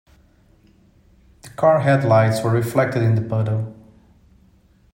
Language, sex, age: English, male, 30-39